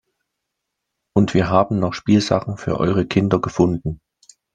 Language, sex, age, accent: German, male, 30-39, Deutschland Deutsch